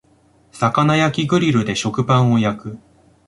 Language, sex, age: Japanese, male, 19-29